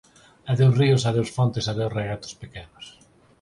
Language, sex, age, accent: Galician, male, 40-49, Normativo (estándar)